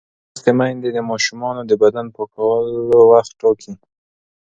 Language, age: Pashto, 19-29